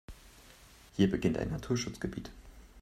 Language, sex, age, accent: German, male, 19-29, Deutschland Deutsch